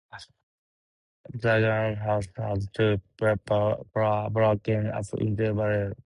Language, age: English, 19-29